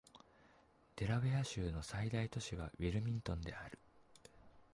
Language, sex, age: Japanese, male, 19-29